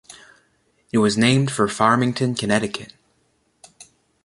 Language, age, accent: English, 19-29, United States English